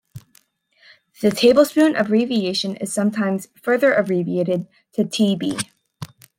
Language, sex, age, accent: English, female, under 19, United States English